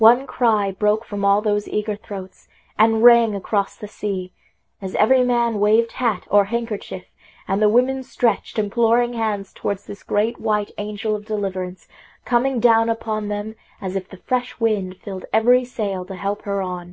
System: none